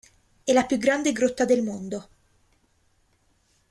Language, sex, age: Italian, female, 19-29